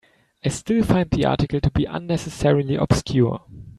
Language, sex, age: English, male, 19-29